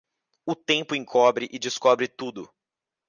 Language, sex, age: Portuguese, male, 19-29